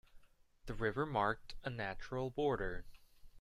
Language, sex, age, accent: English, male, 19-29, United States English